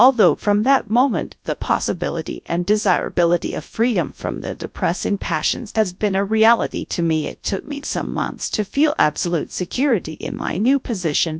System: TTS, GradTTS